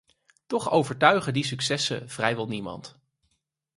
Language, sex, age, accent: Dutch, male, 30-39, Nederlands Nederlands